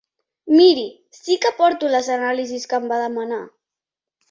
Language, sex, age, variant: Catalan, female, 50-59, Central